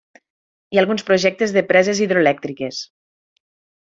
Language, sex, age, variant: Catalan, female, 30-39, Nord-Occidental